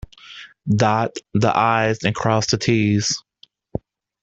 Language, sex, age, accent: English, male, 30-39, United States English